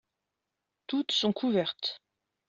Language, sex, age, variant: French, female, 30-39, Français de métropole